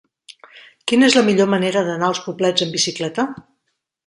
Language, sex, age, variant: Catalan, female, 40-49, Central